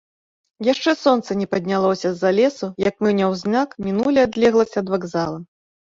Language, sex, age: Belarusian, female, 30-39